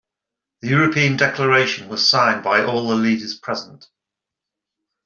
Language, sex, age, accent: English, male, 50-59, England English